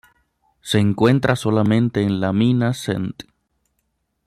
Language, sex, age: Spanish, male, 30-39